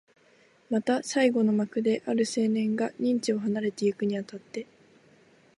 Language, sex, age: Japanese, female, 19-29